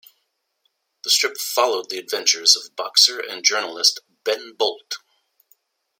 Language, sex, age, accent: English, male, 60-69, United States English